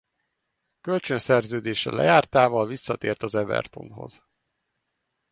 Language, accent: Hungarian, budapesti